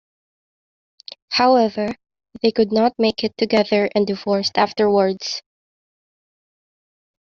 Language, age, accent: English, 19-29, Filipino